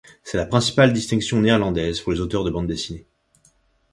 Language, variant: French, Français de métropole